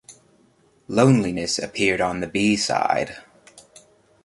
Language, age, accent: English, 19-29, United States English